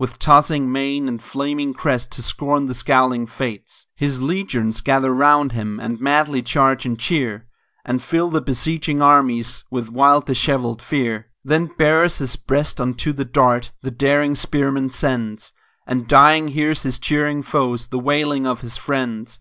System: none